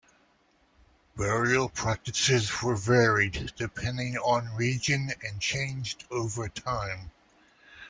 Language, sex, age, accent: English, male, 50-59, United States English